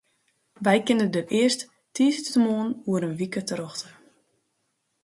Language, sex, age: Western Frisian, female, under 19